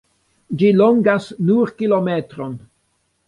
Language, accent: Esperanto, Internacia